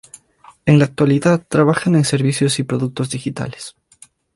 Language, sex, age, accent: Spanish, male, 19-29, Andino-Pacífico: Colombia, Perú, Ecuador, oeste de Bolivia y Venezuela andina